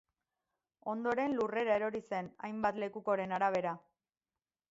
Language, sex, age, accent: Basque, female, 30-39, Erdialdekoa edo Nafarra (Gipuzkoa, Nafarroa)